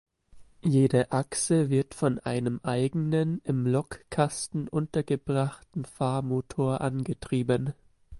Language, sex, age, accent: German, male, 19-29, Deutschland Deutsch